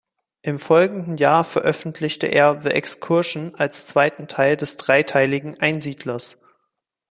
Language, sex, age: German, male, 19-29